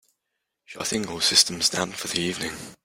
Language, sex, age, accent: English, male, under 19, England English